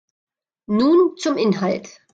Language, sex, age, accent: German, female, 40-49, Deutschland Deutsch